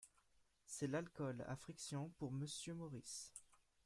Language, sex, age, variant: French, male, under 19, Français de métropole